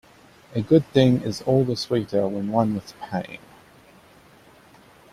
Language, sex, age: English, male, 19-29